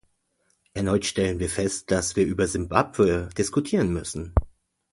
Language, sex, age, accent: German, male, 30-39, Deutschland Deutsch